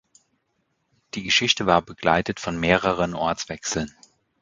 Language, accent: German, Deutschland Deutsch